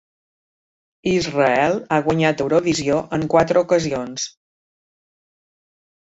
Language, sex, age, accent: Catalan, female, 60-69, mallorquí